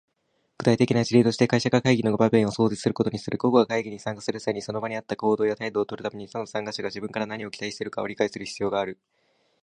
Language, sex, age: Japanese, male, 19-29